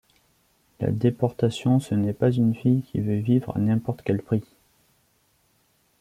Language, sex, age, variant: French, male, 19-29, Français de métropole